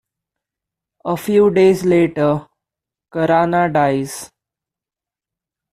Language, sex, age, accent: English, male, 19-29, India and South Asia (India, Pakistan, Sri Lanka)